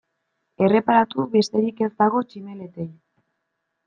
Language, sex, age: Basque, male, 19-29